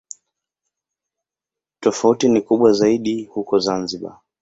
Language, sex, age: Swahili, male, 19-29